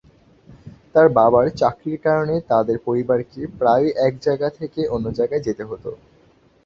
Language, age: Bengali, 19-29